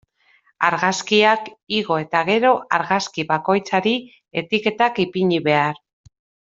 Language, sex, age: Basque, female, 40-49